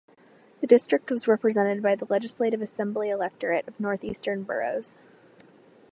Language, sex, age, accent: English, female, under 19, United States English